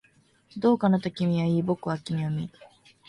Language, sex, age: Japanese, female, 19-29